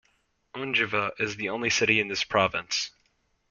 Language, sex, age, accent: English, male, under 19, United States English